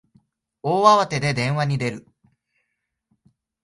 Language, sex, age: Japanese, male, 19-29